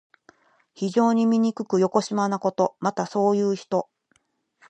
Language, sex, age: Japanese, female, 50-59